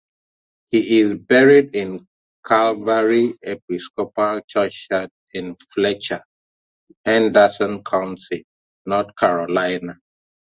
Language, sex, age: English, male, 40-49